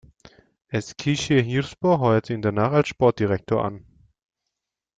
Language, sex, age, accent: German, male, 19-29, Deutschland Deutsch